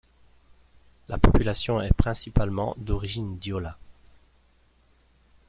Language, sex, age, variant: French, male, 40-49, Français de métropole